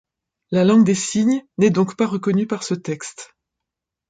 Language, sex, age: French, female, 50-59